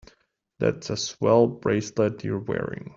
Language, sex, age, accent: English, male, 30-39, United States English